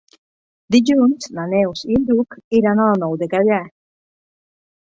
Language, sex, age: Catalan, female, 40-49